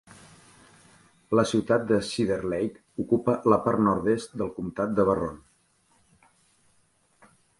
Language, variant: Catalan, Central